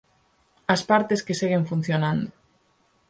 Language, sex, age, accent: Galician, female, 19-29, Normativo (estándar)